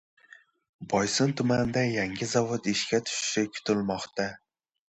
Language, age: Uzbek, 19-29